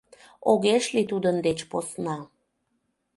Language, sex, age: Mari, female, 30-39